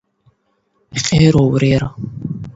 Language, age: Pashto, 19-29